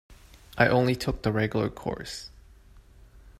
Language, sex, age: English, male, 19-29